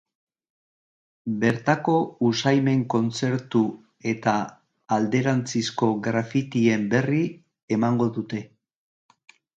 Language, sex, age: Basque, male, 60-69